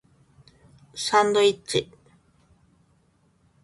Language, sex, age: Japanese, female, 40-49